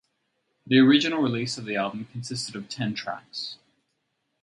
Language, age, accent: English, 30-39, Australian English